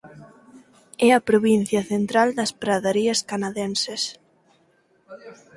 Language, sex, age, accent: Galician, female, 19-29, Oriental (común en zona oriental); Neofalante